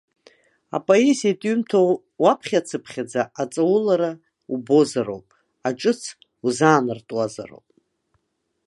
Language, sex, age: Abkhazian, female, 60-69